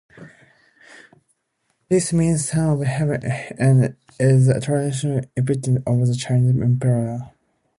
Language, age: English, 19-29